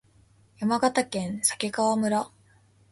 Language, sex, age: Japanese, female, 19-29